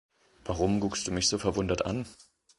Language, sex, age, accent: German, male, 40-49, Deutschland Deutsch